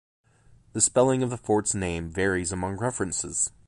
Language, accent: English, United States English